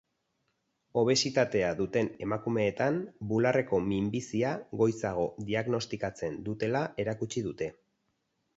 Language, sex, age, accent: Basque, male, 40-49, Erdialdekoa edo Nafarra (Gipuzkoa, Nafarroa)